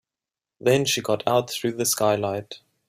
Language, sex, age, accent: English, male, 19-29, Southern African (South Africa, Zimbabwe, Namibia)